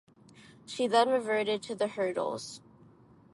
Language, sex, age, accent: English, female, under 19, United States English